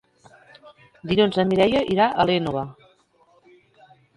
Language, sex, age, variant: Catalan, female, 40-49, Central